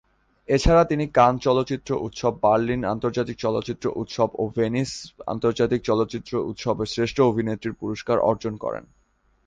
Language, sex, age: Bengali, male, under 19